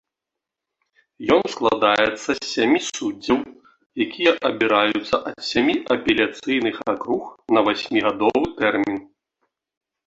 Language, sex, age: Belarusian, male, 30-39